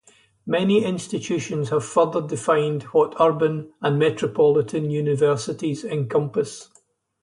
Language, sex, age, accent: English, male, 70-79, Scottish English